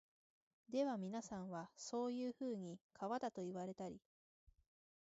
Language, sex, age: Japanese, female, 19-29